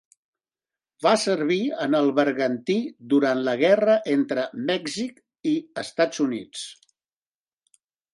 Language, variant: Catalan, Central